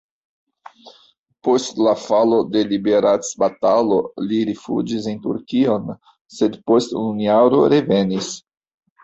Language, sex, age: Esperanto, male, 50-59